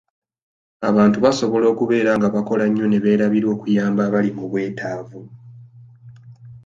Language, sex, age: Ganda, male, 19-29